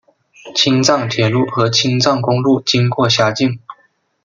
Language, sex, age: Chinese, male, 19-29